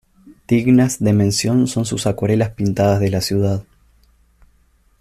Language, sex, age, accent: Spanish, male, 19-29, Rioplatense: Argentina, Uruguay, este de Bolivia, Paraguay